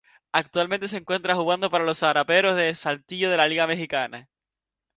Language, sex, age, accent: Spanish, male, 19-29, España: Islas Canarias